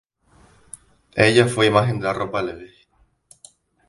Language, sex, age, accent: Spanish, male, 19-29, España: Islas Canarias